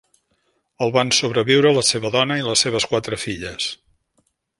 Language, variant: Catalan, Central